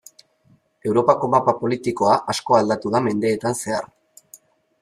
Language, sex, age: Basque, male, 19-29